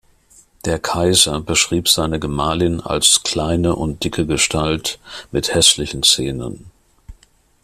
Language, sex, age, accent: German, male, 50-59, Deutschland Deutsch